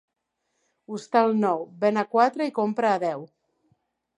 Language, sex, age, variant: Catalan, female, 40-49, Central